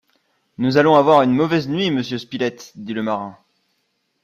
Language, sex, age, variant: French, male, 19-29, Français de métropole